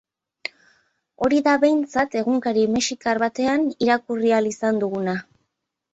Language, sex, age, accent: Basque, female, 19-29, Nafar-lapurtarra edo Zuberotarra (Lapurdi, Nafarroa Beherea, Zuberoa)